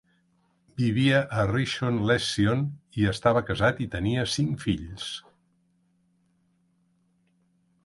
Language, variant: Catalan, Central